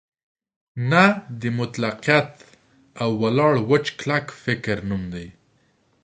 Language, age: Pashto, 30-39